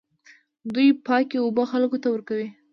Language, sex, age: Pashto, female, under 19